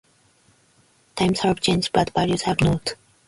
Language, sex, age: English, female, 19-29